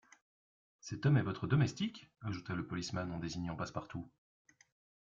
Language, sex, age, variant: French, male, 30-39, Français de métropole